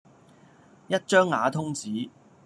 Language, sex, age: Cantonese, male, 40-49